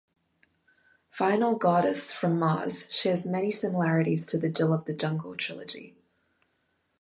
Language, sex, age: English, female, 19-29